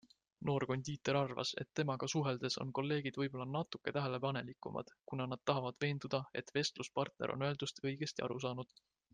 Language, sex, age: Estonian, male, 19-29